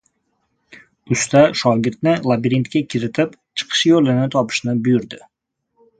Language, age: Uzbek, 30-39